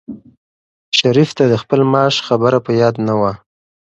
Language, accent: Pashto, پکتیا ولایت، احمدزی